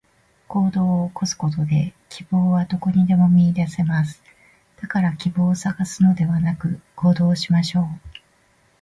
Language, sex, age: Japanese, female, 50-59